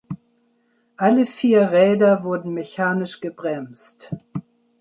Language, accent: German, Deutschland Deutsch